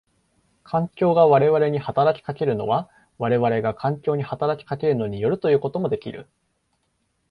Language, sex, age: Japanese, male, 19-29